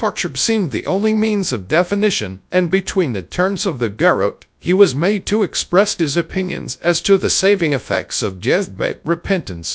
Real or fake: fake